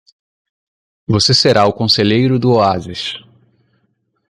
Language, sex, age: Portuguese, male, 19-29